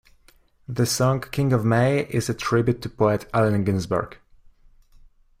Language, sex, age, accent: English, male, under 19, United States English